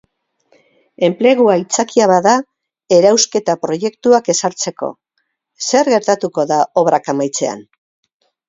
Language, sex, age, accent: Basque, female, 70-79, Mendebalekoa (Araba, Bizkaia, Gipuzkoako mendebaleko herri batzuk)